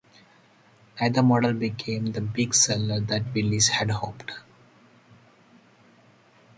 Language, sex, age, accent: English, male, 30-39, India and South Asia (India, Pakistan, Sri Lanka); Singaporean English